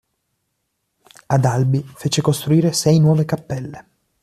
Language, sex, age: Italian, male, 19-29